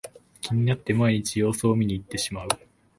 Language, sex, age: Japanese, male, 19-29